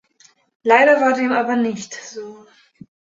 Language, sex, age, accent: German, female, 19-29, Deutschland Deutsch